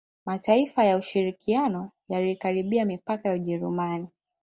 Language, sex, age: Swahili, female, 19-29